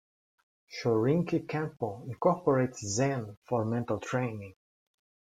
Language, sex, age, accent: English, male, 30-39, United States English